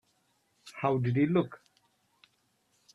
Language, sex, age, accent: English, male, 19-29, India and South Asia (India, Pakistan, Sri Lanka)